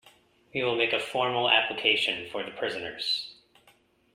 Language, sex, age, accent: English, male, 30-39, United States English